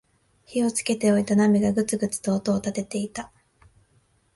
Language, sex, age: Japanese, female, 19-29